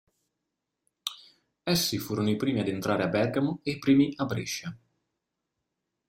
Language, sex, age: Italian, male, 30-39